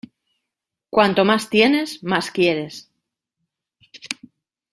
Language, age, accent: Spanish, 30-39, España: Norte peninsular (Asturias, Castilla y León, Cantabria, País Vasco, Navarra, Aragón, La Rioja, Guadalajara, Cuenca)